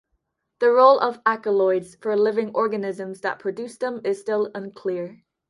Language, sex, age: English, female, under 19